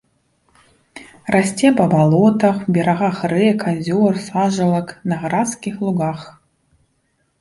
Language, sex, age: Belarusian, female, 30-39